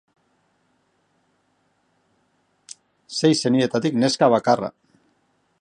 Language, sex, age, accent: Basque, male, 40-49, Mendebalekoa (Araba, Bizkaia, Gipuzkoako mendebaleko herri batzuk)